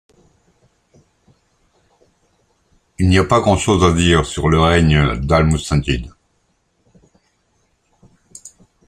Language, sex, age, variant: French, male, 60-69, Français de métropole